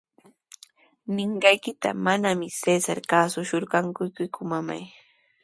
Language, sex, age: Sihuas Ancash Quechua, female, 19-29